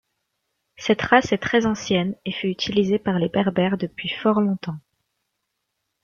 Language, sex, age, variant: French, female, 19-29, Français de métropole